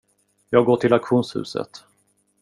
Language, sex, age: Swedish, male, 30-39